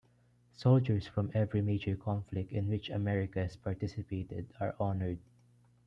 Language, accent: English, Filipino